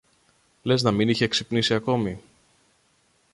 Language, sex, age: Greek, male, 30-39